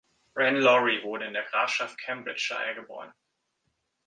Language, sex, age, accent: German, male, 30-39, Deutschland Deutsch